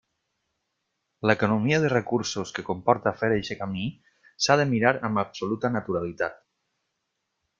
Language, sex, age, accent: Catalan, male, 40-49, valencià